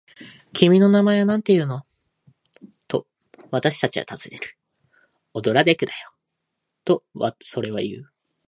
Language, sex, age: Japanese, male, 19-29